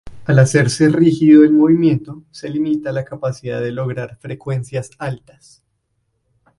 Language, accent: Spanish, Caribe: Cuba, Venezuela, Puerto Rico, República Dominicana, Panamá, Colombia caribeña, México caribeño, Costa del golfo de México